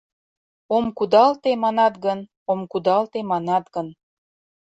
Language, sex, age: Mari, female, 40-49